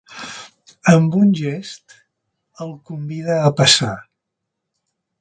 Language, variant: Catalan, Central